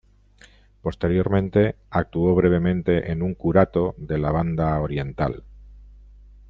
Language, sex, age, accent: Spanish, male, 50-59, España: Norte peninsular (Asturias, Castilla y León, Cantabria, País Vasco, Navarra, Aragón, La Rioja, Guadalajara, Cuenca)